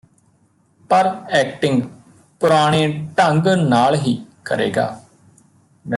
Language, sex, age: Punjabi, male, 30-39